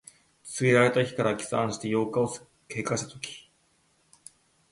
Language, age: Japanese, 30-39